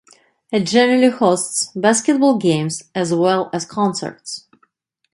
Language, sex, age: English, female, 50-59